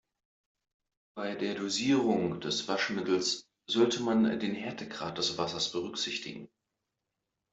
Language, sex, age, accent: German, male, 19-29, Deutschland Deutsch